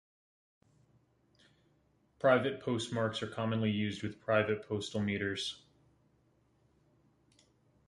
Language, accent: English, United States English